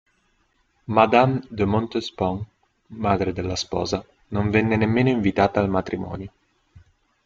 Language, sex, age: Italian, male, 19-29